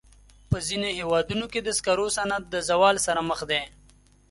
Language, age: Pashto, 19-29